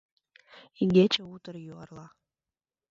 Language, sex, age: Mari, female, 19-29